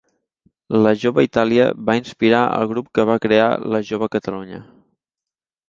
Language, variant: Catalan, Central